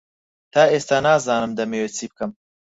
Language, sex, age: Central Kurdish, male, 19-29